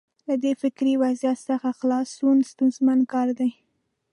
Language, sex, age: Pashto, female, 19-29